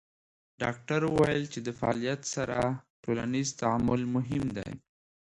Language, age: Pashto, 19-29